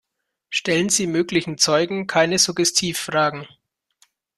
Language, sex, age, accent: German, male, 30-39, Deutschland Deutsch